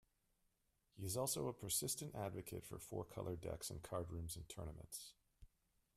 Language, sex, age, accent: English, male, 30-39, Canadian English